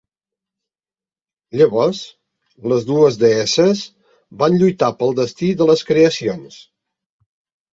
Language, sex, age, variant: Catalan, male, 60-69, Central